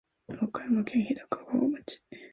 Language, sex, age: Japanese, female, under 19